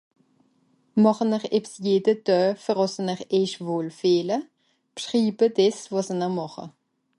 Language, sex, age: Swiss German, female, 19-29